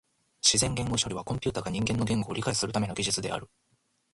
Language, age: Japanese, 19-29